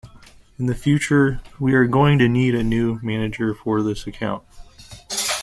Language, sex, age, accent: English, male, 19-29, United States English